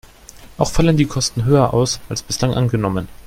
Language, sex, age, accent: German, male, under 19, Deutschland Deutsch